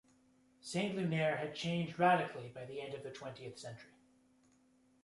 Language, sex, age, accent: English, male, 19-29, United States English